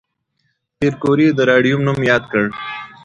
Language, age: Pashto, 19-29